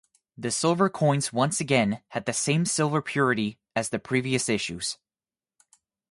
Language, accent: English, United States English